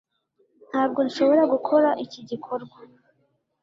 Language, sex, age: Kinyarwanda, female, 19-29